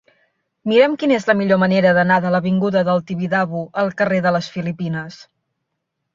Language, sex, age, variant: Catalan, female, 19-29, Central